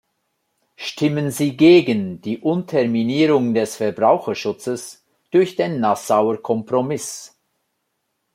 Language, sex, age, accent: German, male, 50-59, Schweizerdeutsch